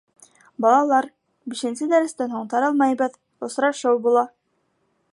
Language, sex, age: Bashkir, female, 19-29